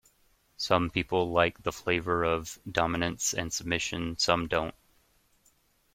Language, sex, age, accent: English, male, 30-39, United States English